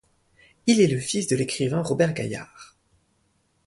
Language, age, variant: French, 19-29, Français de métropole